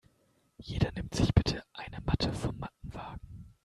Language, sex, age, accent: German, male, 19-29, Deutschland Deutsch